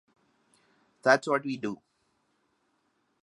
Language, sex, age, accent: English, male, 19-29, India and South Asia (India, Pakistan, Sri Lanka)